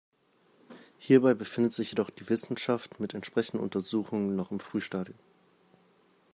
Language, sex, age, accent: German, male, 19-29, Deutschland Deutsch